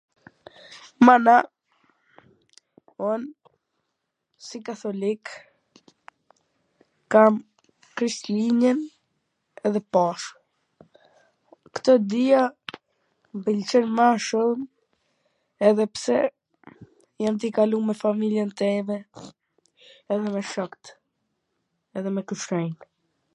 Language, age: Gheg Albanian, under 19